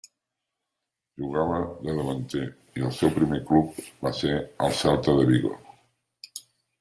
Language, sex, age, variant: Catalan, male, 50-59, Septentrional